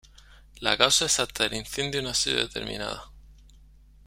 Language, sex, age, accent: Spanish, male, 40-49, España: Sur peninsular (Andalucia, Extremadura, Murcia)